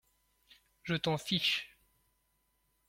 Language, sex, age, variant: French, male, 19-29, Français de métropole